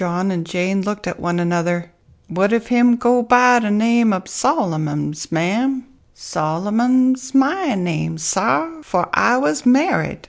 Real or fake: real